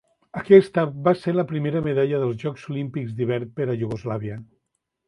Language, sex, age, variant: Catalan, male, 50-59, Central